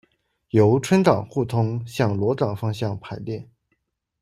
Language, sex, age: Chinese, male, 19-29